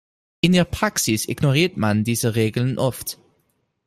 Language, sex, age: German, male, 19-29